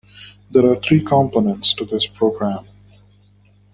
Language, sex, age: English, male, 30-39